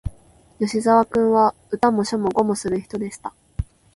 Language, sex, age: Japanese, female, 19-29